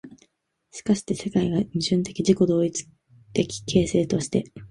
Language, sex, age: Japanese, female, 19-29